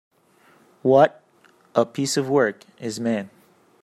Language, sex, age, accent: English, male, 30-39, United States English